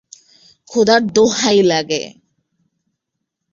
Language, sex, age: Bengali, female, 19-29